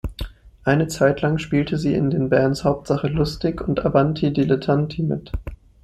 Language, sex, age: German, male, 19-29